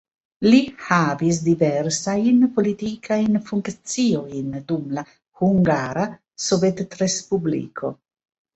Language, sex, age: Esperanto, female, 50-59